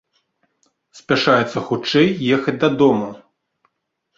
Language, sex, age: Belarusian, male, 30-39